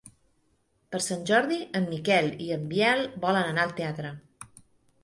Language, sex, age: Catalan, female, 50-59